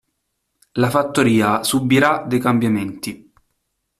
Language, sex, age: Italian, male, 30-39